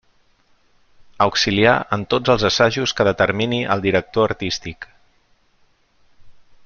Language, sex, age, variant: Catalan, male, 40-49, Central